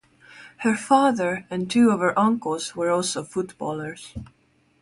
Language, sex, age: English, female, 19-29